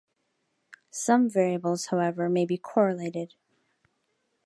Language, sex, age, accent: English, female, 40-49, United States English